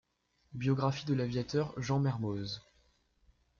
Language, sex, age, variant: French, male, under 19, Français de métropole